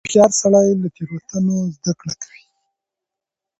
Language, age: Pashto, 19-29